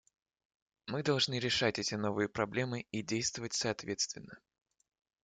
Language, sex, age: Russian, male, 19-29